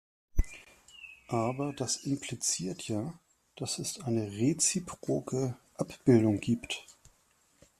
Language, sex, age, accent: German, male, 40-49, Deutschland Deutsch